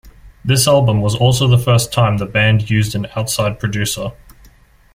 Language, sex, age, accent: English, male, under 19, Australian English